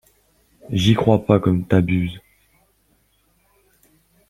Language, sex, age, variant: French, male, under 19, Français de métropole